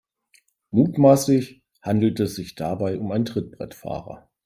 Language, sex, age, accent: German, male, 40-49, Deutschland Deutsch